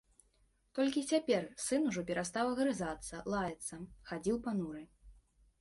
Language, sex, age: Belarusian, female, under 19